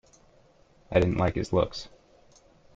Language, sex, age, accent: English, male, 19-29, United States English